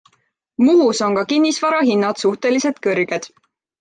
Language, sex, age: Estonian, female, 19-29